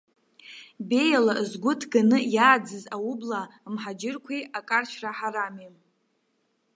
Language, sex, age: Abkhazian, female, 19-29